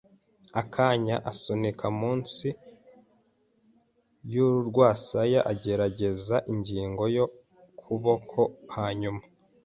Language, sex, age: Kinyarwanda, male, 19-29